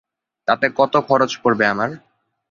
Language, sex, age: Bengali, male, 19-29